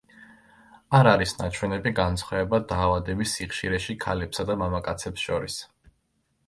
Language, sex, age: Georgian, male, 19-29